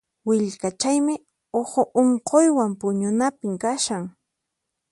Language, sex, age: Puno Quechua, female, 19-29